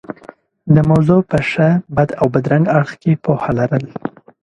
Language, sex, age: Pashto, male, 19-29